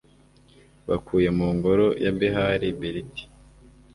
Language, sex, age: Kinyarwanda, male, 19-29